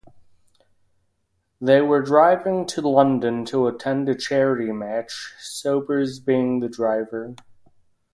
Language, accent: English, United States English